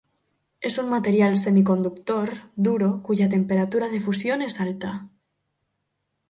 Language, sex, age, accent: Spanish, female, 19-29, España: Norte peninsular (Asturias, Castilla y León, Cantabria, País Vasco, Navarra, Aragón, La Rioja, Guadalajara, Cuenca)